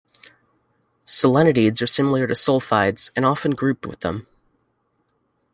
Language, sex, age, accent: English, male, under 19, United States English